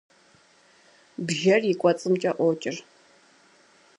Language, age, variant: Kabardian, 19-29, Адыгэбзэ (Къэбэрдей, Кирил, псоми зэдай)